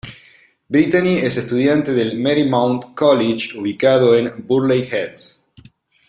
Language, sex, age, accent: Spanish, male, 40-49, Rioplatense: Argentina, Uruguay, este de Bolivia, Paraguay